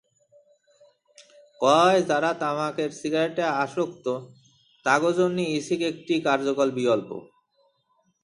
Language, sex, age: Bengali, male, 19-29